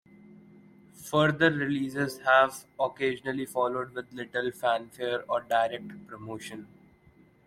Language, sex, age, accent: English, male, under 19, India and South Asia (India, Pakistan, Sri Lanka)